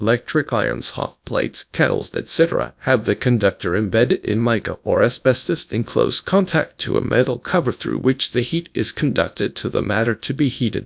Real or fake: fake